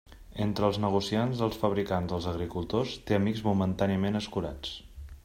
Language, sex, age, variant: Catalan, male, 30-39, Central